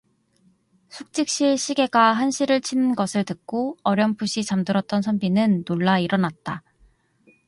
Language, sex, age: Korean, female, 19-29